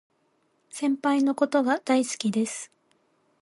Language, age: Japanese, 19-29